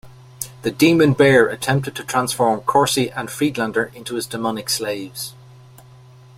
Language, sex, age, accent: English, male, 50-59, Irish English